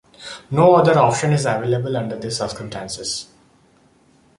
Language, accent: English, India and South Asia (India, Pakistan, Sri Lanka)